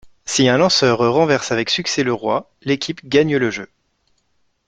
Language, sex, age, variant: French, male, 30-39, Français de métropole